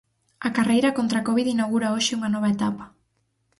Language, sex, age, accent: Galician, female, 19-29, Normativo (estándar)